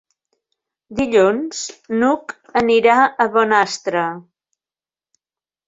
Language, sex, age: Catalan, female, 60-69